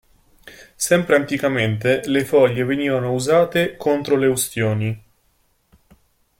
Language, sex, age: Italian, male, 19-29